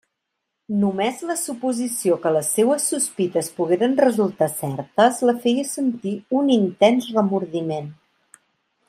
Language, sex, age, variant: Catalan, female, 40-49, Central